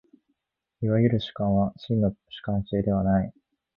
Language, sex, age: Japanese, male, 19-29